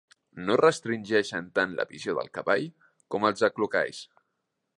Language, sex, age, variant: Catalan, male, 19-29, Central